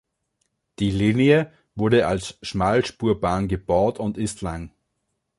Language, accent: German, Österreichisches Deutsch